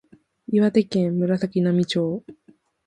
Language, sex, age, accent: Japanese, female, 19-29, 標準語